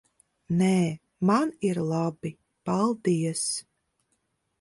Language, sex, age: Latvian, female, 40-49